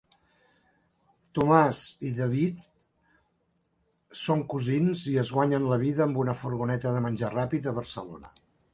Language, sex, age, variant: Catalan, male, 60-69, Central